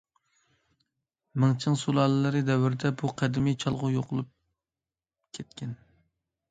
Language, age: Uyghur, 19-29